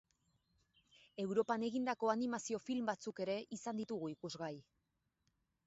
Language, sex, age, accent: Basque, female, 19-29, Erdialdekoa edo Nafarra (Gipuzkoa, Nafarroa)